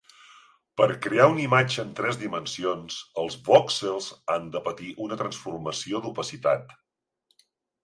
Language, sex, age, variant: Catalan, male, 60-69, Central